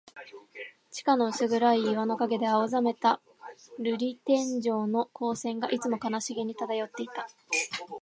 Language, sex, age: Japanese, female, 19-29